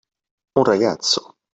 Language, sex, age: Italian, male, 40-49